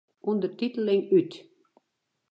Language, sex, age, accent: Western Frisian, female, 60-69, Wâldfrysk